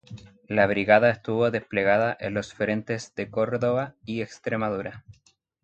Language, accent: Spanish, Chileno: Chile, Cuyo